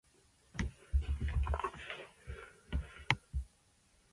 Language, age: English, 19-29